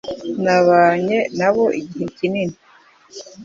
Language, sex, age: Kinyarwanda, female, 50-59